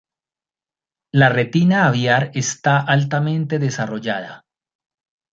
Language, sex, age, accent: Spanish, male, 50-59, Andino-Pacífico: Colombia, Perú, Ecuador, oeste de Bolivia y Venezuela andina